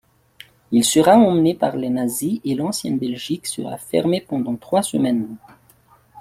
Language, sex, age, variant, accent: French, male, 30-39, Français d'Afrique subsaharienne et des îles africaines, Français de Madagascar